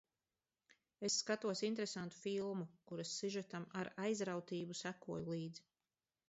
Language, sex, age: Latvian, female, 40-49